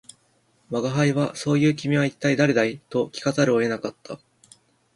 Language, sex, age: Japanese, male, 19-29